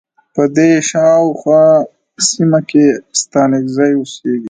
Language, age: Pashto, 19-29